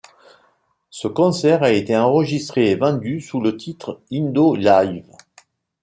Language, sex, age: French, male, 50-59